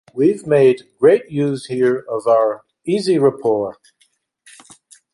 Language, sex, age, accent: English, male, 50-59, United States English